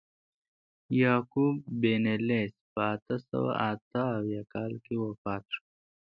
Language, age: Pashto, 19-29